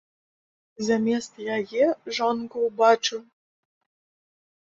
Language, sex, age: Belarusian, female, 30-39